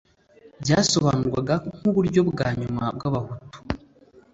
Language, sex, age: Kinyarwanda, male, 19-29